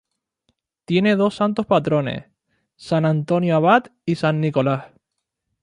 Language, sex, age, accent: Spanish, male, 19-29, España: Islas Canarias